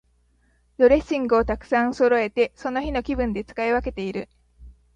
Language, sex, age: Japanese, female, 19-29